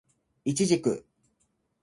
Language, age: Japanese, 19-29